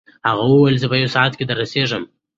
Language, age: Pashto, 19-29